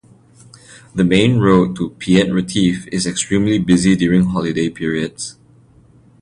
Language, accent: English, Malaysian English